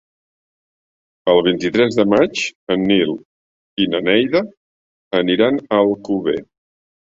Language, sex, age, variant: Catalan, male, 60-69, Central